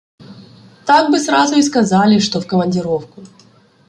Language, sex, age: Ukrainian, female, 19-29